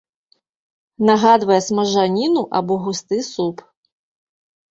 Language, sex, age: Belarusian, female, 30-39